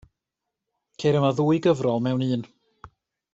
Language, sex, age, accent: Welsh, male, 30-39, Y Deyrnas Unedig Cymraeg